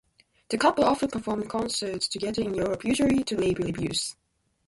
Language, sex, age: English, female, 19-29